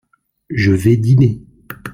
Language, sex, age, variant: French, male, 50-59, Français de métropole